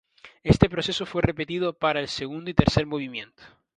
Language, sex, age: Spanish, male, 19-29